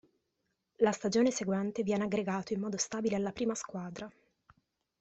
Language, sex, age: Italian, female, 19-29